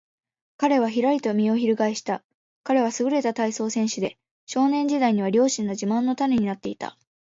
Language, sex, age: Japanese, female, 19-29